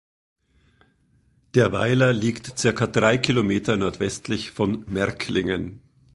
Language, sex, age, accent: German, male, 50-59, Österreichisches Deutsch